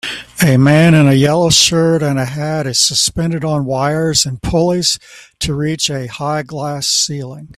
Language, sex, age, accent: English, male, 70-79, United States English